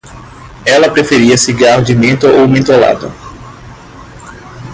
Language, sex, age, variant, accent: Portuguese, male, 19-29, Portuguese (Brasil), Nordestino